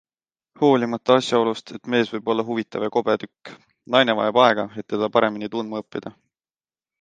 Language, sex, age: Estonian, male, 19-29